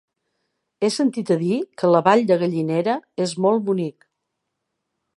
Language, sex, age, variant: Catalan, female, 60-69, Central